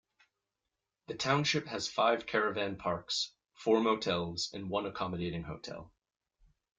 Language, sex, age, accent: English, male, 19-29, United States English